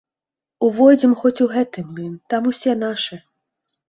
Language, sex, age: Belarusian, female, 30-39